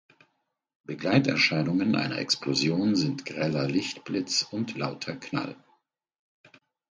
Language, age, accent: German, 50-59, Deutschland Deutsch